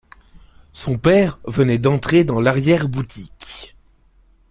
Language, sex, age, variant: French, male, 19-29, Français de métropole